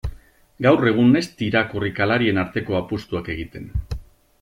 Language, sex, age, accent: Basque, male, 50-59, Mendebalekoa (Araba, Bizkaia, Gipuzkoako mendebaleko herri batzuk)